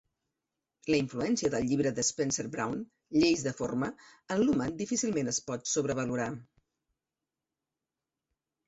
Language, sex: Catalan, female